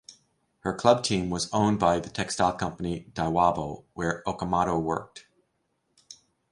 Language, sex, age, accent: English, male, 50-59, United States English